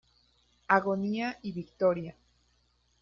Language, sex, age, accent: Spanish, female, 19-29, México